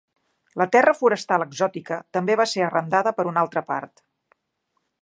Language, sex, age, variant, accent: Catalan, female, 50-59, Central, Barceloní